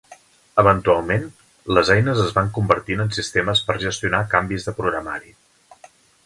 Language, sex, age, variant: Catalan, male, 50-59, Central